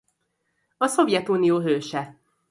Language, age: Hungarian, 30-39